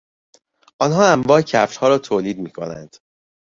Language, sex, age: Persian, male, 19-29